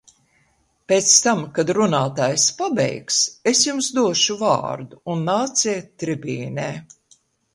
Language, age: Latvian, 80-89